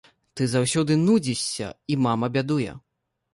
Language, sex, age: Belarusian, male, 30-39